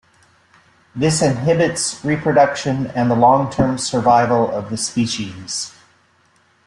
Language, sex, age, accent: English, male, 40-49, United States English